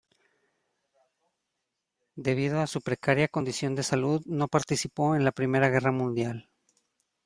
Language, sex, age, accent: Spanish, male, 30-39, México